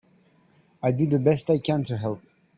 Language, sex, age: English, male, 19-29